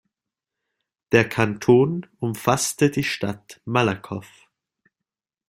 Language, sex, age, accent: German, male, under 19, Schweizerdeutsch